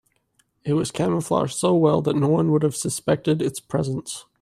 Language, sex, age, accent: English, male, 19-29, Canadian English